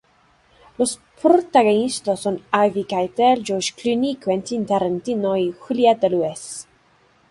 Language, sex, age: Spanish, female, 30-39